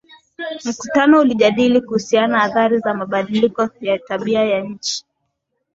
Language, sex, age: Swahili, female, 19-29